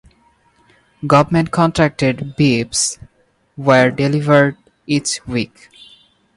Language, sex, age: English, male, 19-29